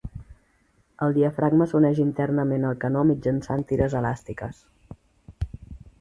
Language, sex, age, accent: Catalan, female, 40-49, estàndard